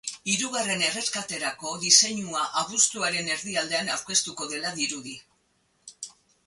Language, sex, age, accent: Basque, female, 60-69, Erdialdekoa edo Nafarra (Gipuzkoa, Nafarroa)